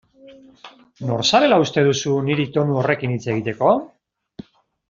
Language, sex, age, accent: Basque, male, 40-49, Mendebalekoa (Araba, Bizkaia, Gipuzkoako mendebaleko herri batzuk)